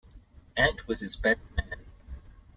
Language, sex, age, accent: English, male, 19-29, Singaporean English